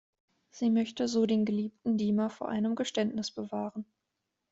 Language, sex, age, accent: German, female, 19-29, Deutschland Deutsch